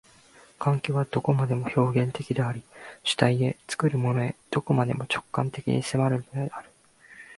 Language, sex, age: Japanese, male, 19-29